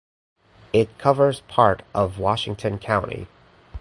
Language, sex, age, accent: English, male, 30-39, United States English